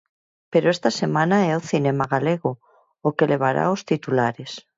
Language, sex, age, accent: Galician, female, 40-49, Normativo (estándar)